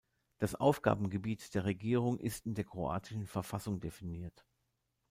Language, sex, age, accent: German, male, 50-59, Deutschland Deutsch